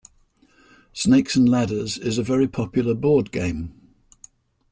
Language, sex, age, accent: English, male, 70-79, England English